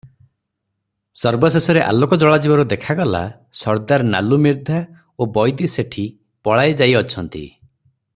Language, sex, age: Odia, male, 30-39